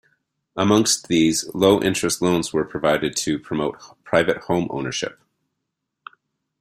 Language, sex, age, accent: English, male, 40-49, Canadian English